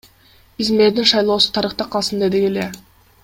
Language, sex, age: Kyrgyz, female, 19-29